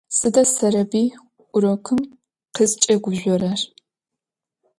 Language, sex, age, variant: Adyghe, female, 19-29, Адыгабзэ (Кирил, пстэумэ зэдыряе)